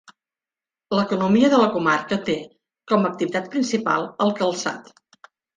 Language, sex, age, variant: Catalan, female, 50-59, Nord-Occidental